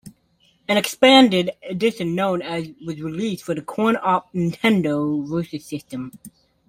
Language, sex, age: English, male, 19-29